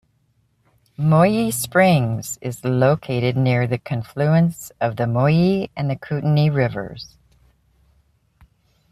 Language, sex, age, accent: English, female, 50-59, United States English